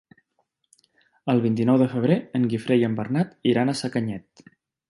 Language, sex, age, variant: Catalan, male, 30-39, Central